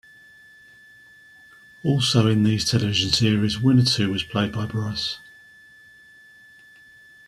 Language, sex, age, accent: English, male, 50-59, England English